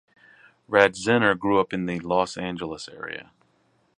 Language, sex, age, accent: English, male, 40-49, United States English